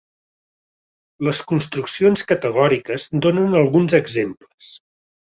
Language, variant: Catalan, Central